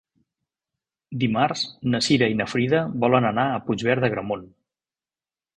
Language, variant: Catalan, Central